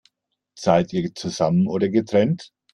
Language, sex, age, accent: German, male, 50-59, Deutschland Deutsch